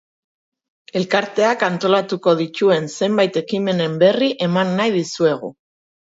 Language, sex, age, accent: Basque, female, 40-49, Mendebalekoa (Araba, Bizkaia, Gipuzkoako mendebaleko herri batzuk)